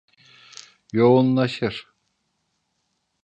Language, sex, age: Turkish, male, 50-59